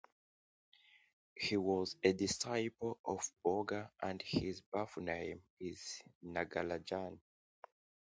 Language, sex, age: English, male, 19-29